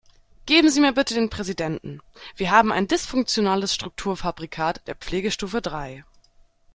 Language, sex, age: German, female, 19-29